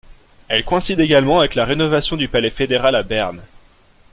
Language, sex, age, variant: French, male, 19-29, Français de métropole